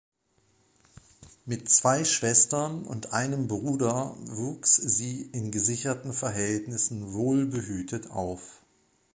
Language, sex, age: German, male, 40-49